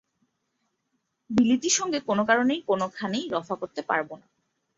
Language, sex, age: Bengali, female, 19-29